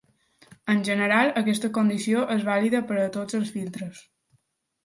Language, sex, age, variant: Catalan, female, under 19, Balear